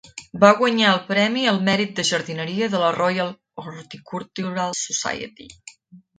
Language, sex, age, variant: Catalan, female, 40-49, Central